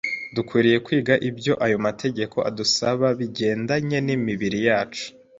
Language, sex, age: Kinyarwanda, female, 19-29